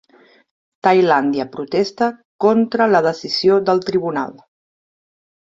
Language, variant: Catalan, Central